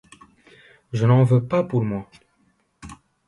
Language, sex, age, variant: French, male, 19-29, Français de métropole